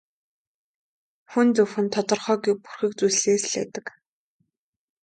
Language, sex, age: Mongolian, female, 19-29